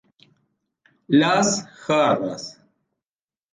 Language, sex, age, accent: Spanish, male, 50-59, Rioplatense: Argentina, Uruguay, este de Bolivia, Paraguay